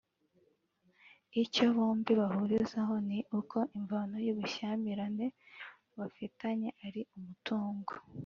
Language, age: Kinyarwanda, 19-29